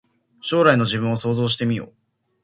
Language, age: Japanese, 19-29